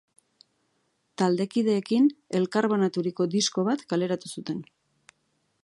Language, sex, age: Basque, female, 40-49